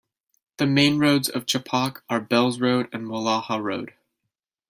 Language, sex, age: English, male, 19-29